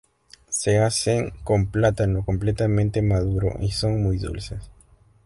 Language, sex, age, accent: Spanish, male, 19-29, Andino-Pacífico: Colombia, Perú, Ecuador, oeste de Bolivia y Venezuela andina